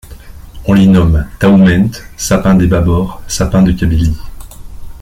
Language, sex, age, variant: French, male, 40-49, Français de métropole